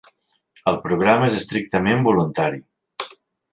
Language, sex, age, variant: Catalan, male, 40-49, Central